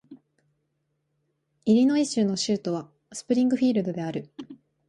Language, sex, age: Japanese, female, 19-29